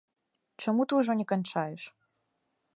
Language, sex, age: Belarusian, female, under 19